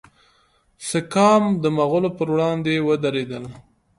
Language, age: Pashto, 19-29